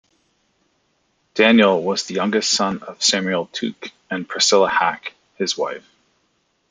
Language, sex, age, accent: English, male, 30-39, United States English